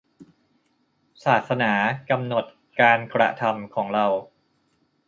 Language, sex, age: Thai, male, 30-39